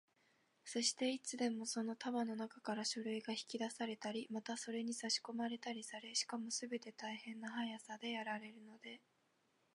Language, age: Japanese, 19-29